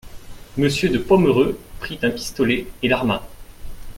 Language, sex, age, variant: French, male, 19-29, Français de métropole